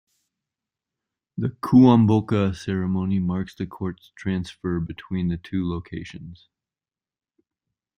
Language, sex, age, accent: English, male, 30-39, United States English